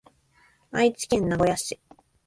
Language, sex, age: Japanese, female, 19-29